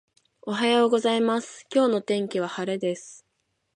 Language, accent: Japanese, 標準語